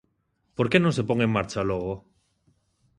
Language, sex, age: Galician, male, 19-29